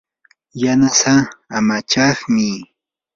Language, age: Yanahuanca Pasco Quechua, 19-29